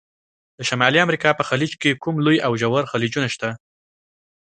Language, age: Pashto, 19-29